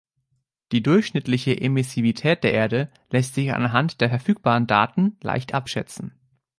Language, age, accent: German, 19-29, Deutschland Deutsch